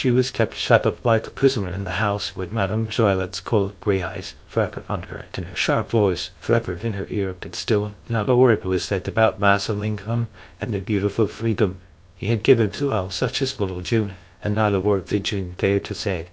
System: TTS, GlowTTS